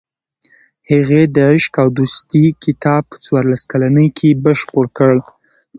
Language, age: Pashto, 19-29